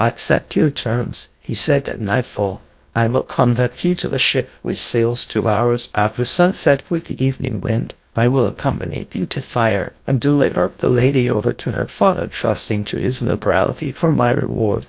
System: TTS, GlowTTS